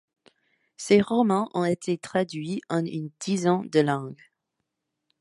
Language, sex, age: French, female, 19-29